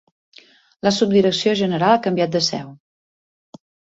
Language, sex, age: Catalan, female, 50-59